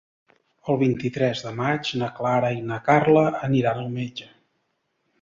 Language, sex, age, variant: Catalan, male, 30-39, Central